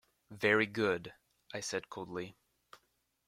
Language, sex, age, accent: English, male, under 19, United States English